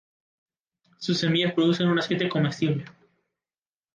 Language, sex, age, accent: Spanish, male, 19-29, América central